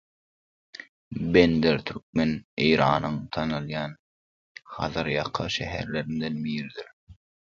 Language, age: Turkmen, 19-29